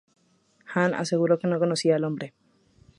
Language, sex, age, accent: Spanish, female, 19-29, México